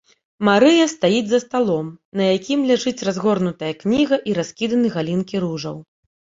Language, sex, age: Belarusian, female, 30-39